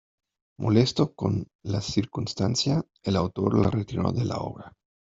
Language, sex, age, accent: Spanish, male, 40-49, México